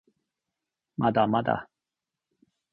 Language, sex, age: Japanese, male, 30-39